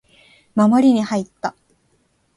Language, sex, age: Japanese, female, 19-29